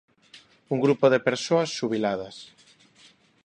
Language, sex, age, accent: Galician, male, 30-39, Neofalante